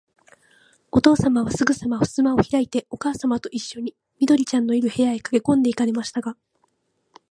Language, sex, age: Japanese, female, 19-29